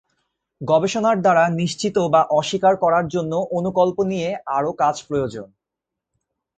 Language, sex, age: Bengali, male, 19-29